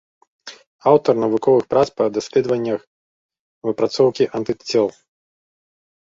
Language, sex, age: Belarusian, male, 40-49